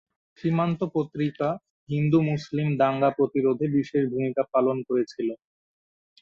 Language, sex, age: Bengali, male, under 19